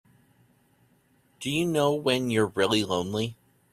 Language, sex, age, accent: English, male, 30-39, United States English